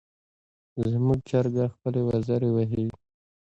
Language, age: Pashto, 19-29